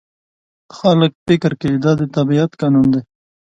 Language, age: Pashto, 19-29